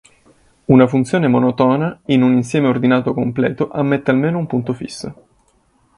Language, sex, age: Italian, male, 19-29